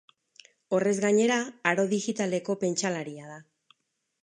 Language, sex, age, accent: Basque, female, 50-59, Erdialdekoa edo Nafarra (Gipuzkoa, Nafarroa)